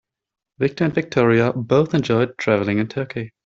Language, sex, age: English, male, 19-29